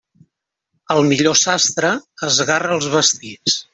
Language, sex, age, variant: Catalan, male, 40-49, Central